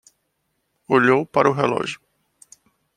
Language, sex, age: Portuguese, male, 40-49